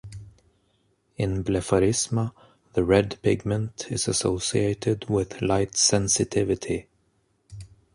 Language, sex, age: English, male, 30-39